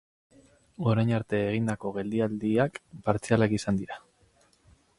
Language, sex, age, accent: Basque, male, 30-39, Mendebalekoa (Araba, Bizkaia, Gipuzkoako mendebaleko herri batzuk)